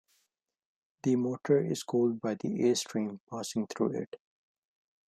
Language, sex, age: English, male, under 19